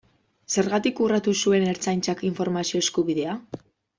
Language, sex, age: Basque, female, 19-29